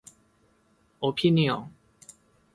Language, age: Japanese, 30-39